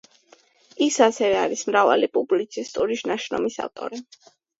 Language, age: Georgian, under 19